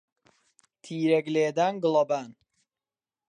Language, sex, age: Central Kurdish, male, 19-29